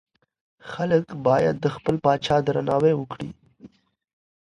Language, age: Pashto, under 19